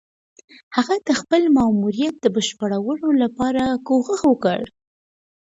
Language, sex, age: Pashto, female, 19-29